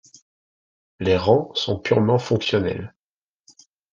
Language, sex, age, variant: French, male, 50-59, Français de métropole